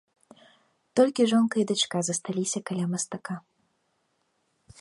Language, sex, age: Belarusian, female, 19-29